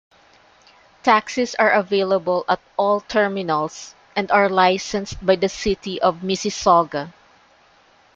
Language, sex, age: English, female, 50-59